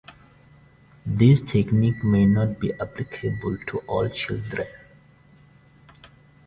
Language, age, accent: English, 19-29, Southern African (South Africa, Zimbabwe, Namibia)